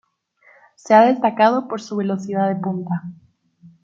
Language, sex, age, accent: Spanish, female, 19-29, México